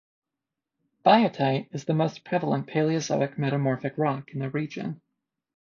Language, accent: English, United States English